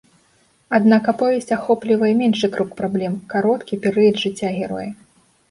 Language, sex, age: Belarusian, female, 19-29